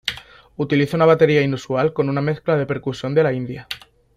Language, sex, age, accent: Spanish, male, 19-29, España: Sur peninsular (Andalucia, Extremadura, Murcia)